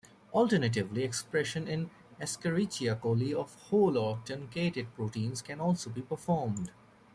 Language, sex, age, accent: English, male, 19-29, United States English